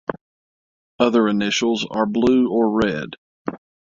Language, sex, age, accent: English, male, 50-59, United States English; southern United States